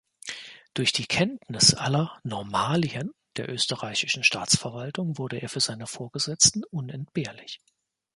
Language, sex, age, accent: German, male, 30-39, Deutschland Deutsch